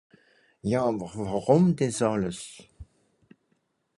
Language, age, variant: Swiss German, 70-79, Nordniederàlemmànisch (Rishoffe, Zàwere, Bùsswìller, Hawenau, Brüemt, Stroossbùri, Molse, Dàmbàch, Schlettstàtt, Pfàlzbùri usw.)